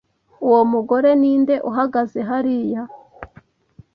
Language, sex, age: Kinyarwanda, female, 19-29